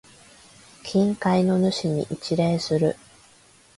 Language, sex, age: Japanese, female, 30-39